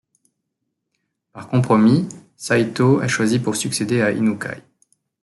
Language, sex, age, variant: French, male, 19-29, Français de métropole